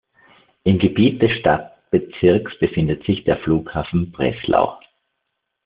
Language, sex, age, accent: German, male, 50-59, Österreichisches Deutsch